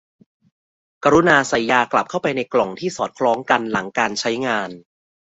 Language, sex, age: Thai, male, 30-39